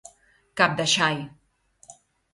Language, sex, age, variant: Catalan, female, 40-49, Central